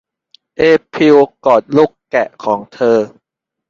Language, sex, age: Thai, male, 19-29